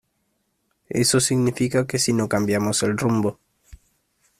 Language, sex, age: Spanish, male, 19-29